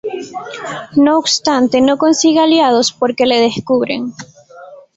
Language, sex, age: Spanish, female, 19-29